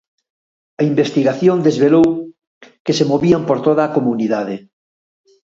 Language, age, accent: Galician, 60-69, Atlántico (seseo e gheada)